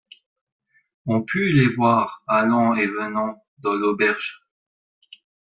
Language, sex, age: French, male, 30-39